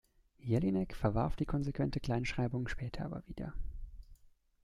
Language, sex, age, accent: German, male, 19-29, Deutschland Deutsch